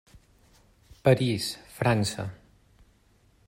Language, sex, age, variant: Catalan, male, 40-49, Central